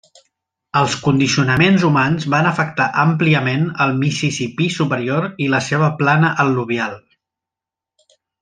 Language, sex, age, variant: Catalan, male, 40-49, Central